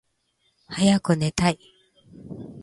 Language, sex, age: Japanese, female, 50-59